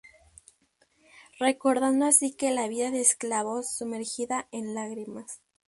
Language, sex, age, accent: Spanish, female, under 19, México